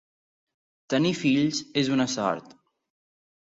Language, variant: Catalan, Central